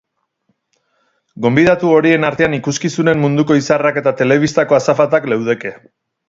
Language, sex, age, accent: Basque, male, 30-39, Erdialdekoa edo Nafarra (Gipuzkoa, Nafarroa)